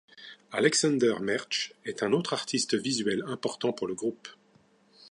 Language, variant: French, Français de métropole